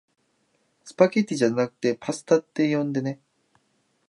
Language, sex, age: Japanese, male, 19-29